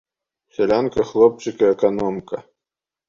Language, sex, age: Belarusian, male, 30-39